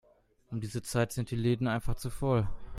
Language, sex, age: German, male, 19-29